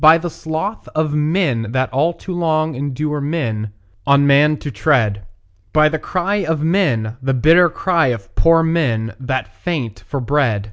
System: none